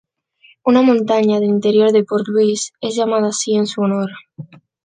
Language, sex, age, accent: Spanish, female, under 19, España: Sur peninsular (Andalucia, Extremadura, Murcia)